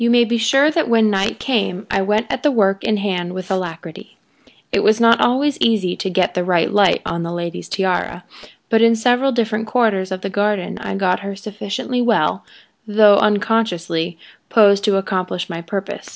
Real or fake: real